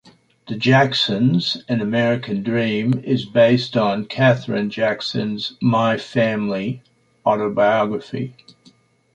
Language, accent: English, Australian English